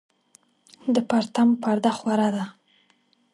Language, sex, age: Pashto, female, 19-29